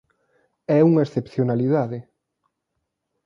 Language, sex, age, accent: Galician, male, 19-29, Atlántico (seseo e gheada)